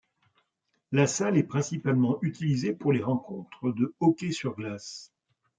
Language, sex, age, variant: French, male, 50-59, Français de métropole